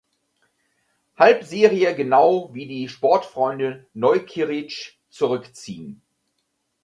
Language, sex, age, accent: German, male, 50-59, Deutschland Deutsch